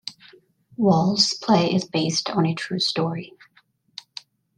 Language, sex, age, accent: English, female, 30-39, United States English